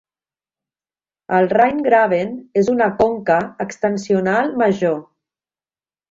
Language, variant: Catalan, Central